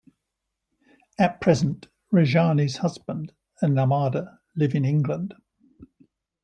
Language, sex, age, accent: English, male, 60-69, England English